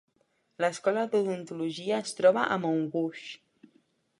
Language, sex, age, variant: Catalan, male, 19-29, Central